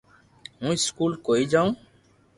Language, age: Loarki, under 19